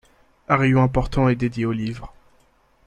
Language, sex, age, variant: French, male, under 19, Français de métropole